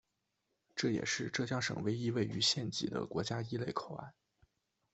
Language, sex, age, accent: Chinese, male, 19-29, 出生地：辽宁省